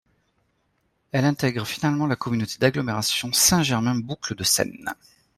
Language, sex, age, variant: French, male, 40-49, Français de métropole